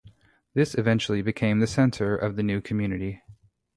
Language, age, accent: English, 30-39, United States English